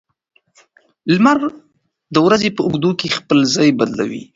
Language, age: Pashto, 19-29